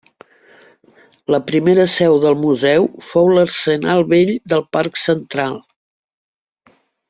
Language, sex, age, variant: Catalan, female, 60-69, Central